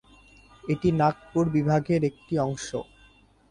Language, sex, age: Bengali, male, 19-29